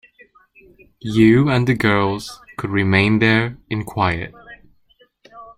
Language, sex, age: English, male, 19-29